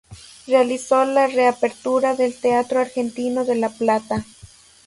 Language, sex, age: Spanish, female, under 19